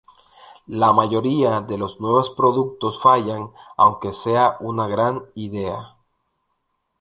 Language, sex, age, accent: Spanish, male, 19-29, Andino-Pacífico: Colombia, Perú, Ecuador, oeste de Bolivia y Venezuela andina